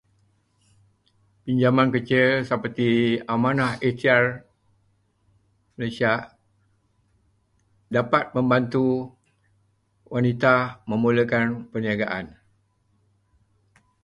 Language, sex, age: Malay, male, 70-79